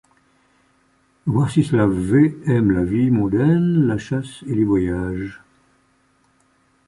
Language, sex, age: French, male, 70-79